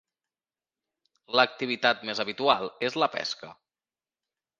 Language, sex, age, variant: Catalan, male, 19-29, Central